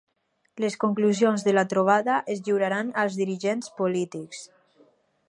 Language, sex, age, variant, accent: Catalan, female, under 19, Alacantí, valencià